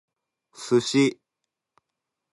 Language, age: Japanese, 19-29